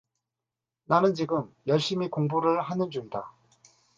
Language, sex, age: Korean, male, 40-49